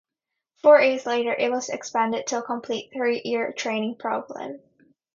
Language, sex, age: English, female, 19-29